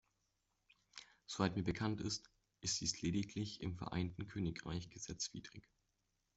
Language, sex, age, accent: German, male, 19-29, Deutschland Deutsch